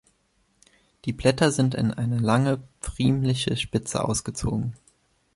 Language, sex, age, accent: German, male, 19-29, Deutschland Deutsch